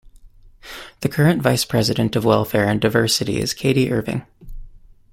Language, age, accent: English, 19-29, United States English